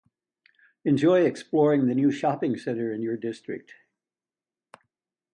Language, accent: English, United States English